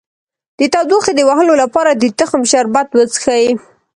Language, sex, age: Pashto, female, 19-29